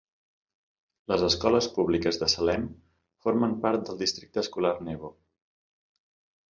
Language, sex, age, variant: Catalan, male, 40-49, Central